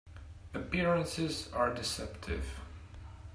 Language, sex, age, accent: English, male, 19-29, United States English